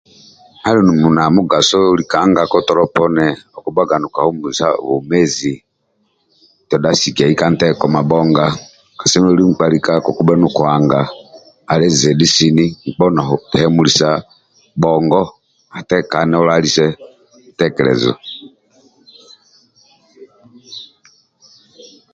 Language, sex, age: Amba (Uganda), male, 50-59